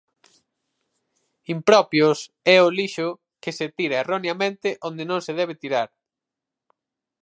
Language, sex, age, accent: Galician, male, 19-29, Central (gheada)